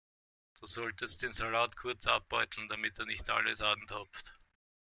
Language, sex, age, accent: German, male, 30-39, Österreichisches Deutsch